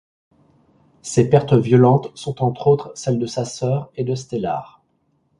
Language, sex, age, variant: French, male, 40-49, Français de métropole